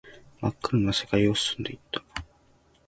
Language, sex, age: Japanese, male, 19-29